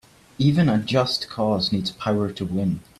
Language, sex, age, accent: English, male, 19-29, Scottish English